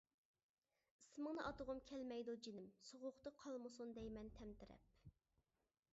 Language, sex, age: Uyghur, male, 19-29